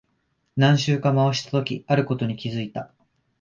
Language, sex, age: Japanese, male, 19-29